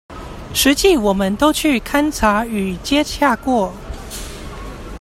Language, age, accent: Chinese, 19-29, 出生地：桃園市